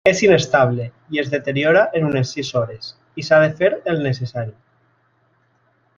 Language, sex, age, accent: Catalan, male, 30-39, valencià